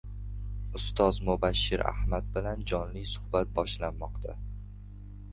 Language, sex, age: Uzbek, male, under 19